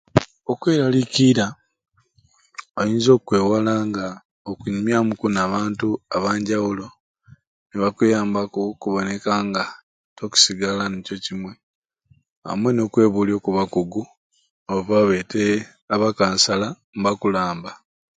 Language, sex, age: Ruuli, male, 30-39